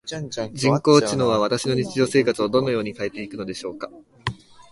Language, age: Japanese, 19-29